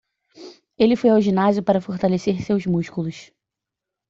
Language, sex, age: Portuguese, female, under 19